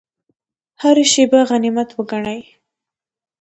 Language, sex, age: Pashto, female, under 19